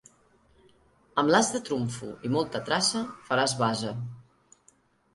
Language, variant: Catalan, Central